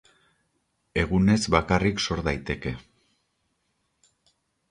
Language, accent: Basque, Erdialdekoa edo Nafarra (Gipuzkoa, Nafarroa)